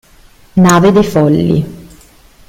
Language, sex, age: Italian, female, 30-39